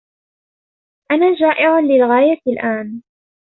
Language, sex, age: Arabic, female, 19-29